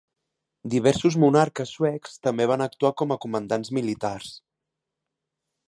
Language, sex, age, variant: Catalan, male, 30-39, Central